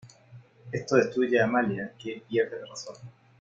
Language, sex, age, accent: Spanish, male, 40-49, España: Norte peninsular (Asturias, Castilla y León, Cantabria, País Vasco, Navarra, Aragón, La Rioja, Guadalajara, Cuenca)